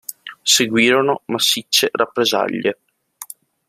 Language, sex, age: Italian, male, under 19